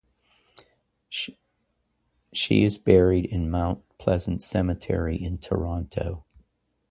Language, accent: English, United States English